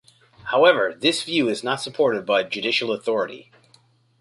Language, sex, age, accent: English, male, 40-49, Canadian English